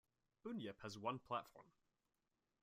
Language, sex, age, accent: English, male, 19-29, England English